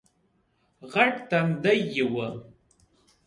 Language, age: Pashto, 19-29